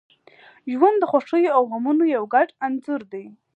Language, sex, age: Pashto, female, 19-29